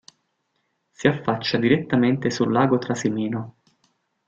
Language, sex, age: Italian, male, 19-29